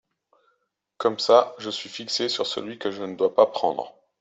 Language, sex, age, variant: French, male, 30-39, Français de métropole